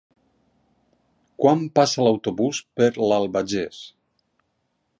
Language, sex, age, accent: Catalan, male, 50-59, valencià